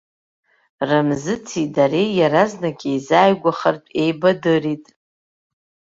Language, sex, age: Abkhazian, female, 40-49